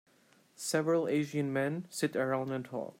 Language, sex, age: English, male, 30-39